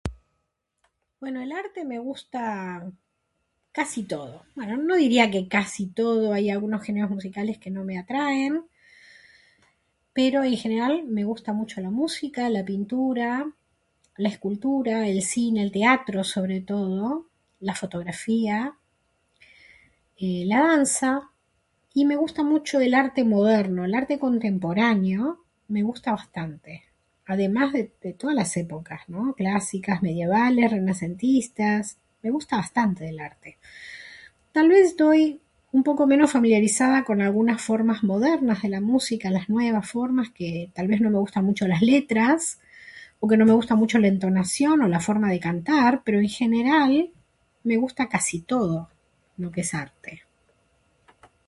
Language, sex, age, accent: Spanish, female, 60-69, Rioplatense: Argentina, Uruguay, este de Bolivia, Paraguay